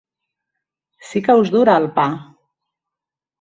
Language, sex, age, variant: Catalan, female, 30-39, Central